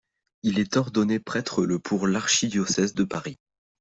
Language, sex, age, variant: French, male, under 19, Français de métropole